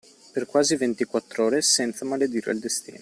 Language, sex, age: Italian, male, 19-29